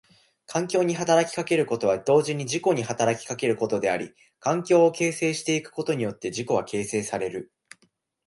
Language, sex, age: Japanese, male, under 19